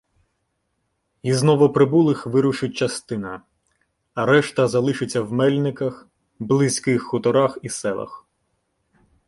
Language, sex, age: Ukrainian, male, 19-29